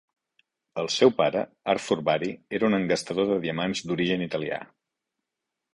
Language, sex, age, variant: Catalan, male, 40-49, Central